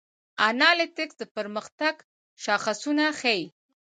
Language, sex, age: Pashto, female, 19-29